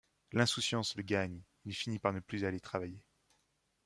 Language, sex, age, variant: French, male, 30-39, Français de métropole